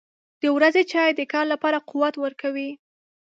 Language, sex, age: Pashto, female, 19-29